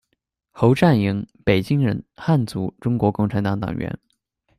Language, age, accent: Chinese, 19-29, 出生地：四川省